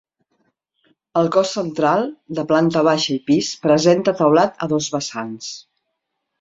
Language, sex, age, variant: Catalan, female, 40-49, Central